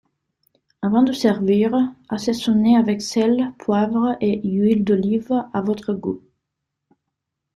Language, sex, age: French, female, 30-39